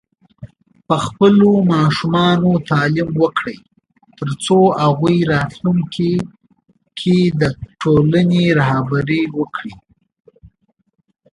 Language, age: Pashto, 19-29